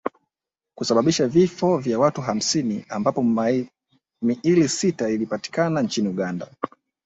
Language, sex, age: Swahili, male, 19-29